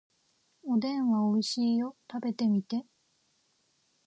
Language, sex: Japanese, female